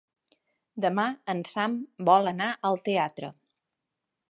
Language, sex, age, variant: Catalan, female, 40-49, Central